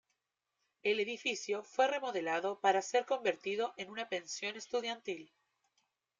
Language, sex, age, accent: Spanish, female, 19-29, Chileno: Chile, Cuyo